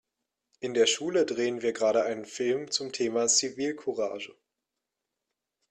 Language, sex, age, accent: German, male, 19-29, Deutschland Deutsch